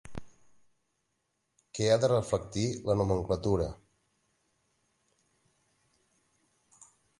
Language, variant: Catalan, Nord-Occidental